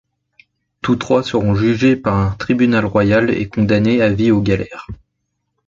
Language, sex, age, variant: French, male, 19-29, Français de métropole